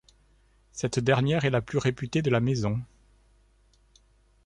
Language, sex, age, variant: French, male, 50-59, Français de métropole